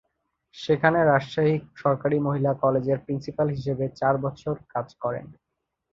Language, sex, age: Bengali, male, 19-29